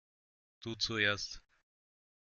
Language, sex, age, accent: German, male, 30-39, Österreichisches Deutsch